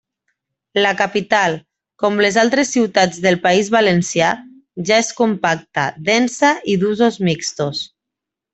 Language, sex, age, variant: Catalan, female, 19-29, Nord-Occidental